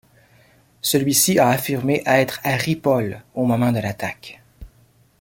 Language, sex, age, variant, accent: French, male, 40-49, Français d'Amérique du Nord, Français du Canada